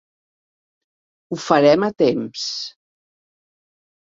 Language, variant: Catalan, Central